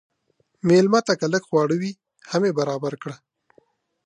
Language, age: Pashto, 19-29